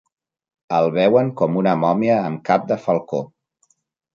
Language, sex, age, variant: Catalan, male, 40-49, Central